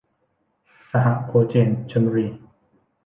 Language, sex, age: Thai, male, 19-29